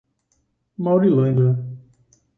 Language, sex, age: Portuguese, male, 60-69